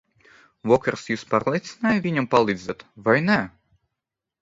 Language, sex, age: Latvian, male, 19-29